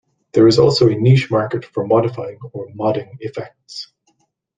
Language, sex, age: English, male, 30-39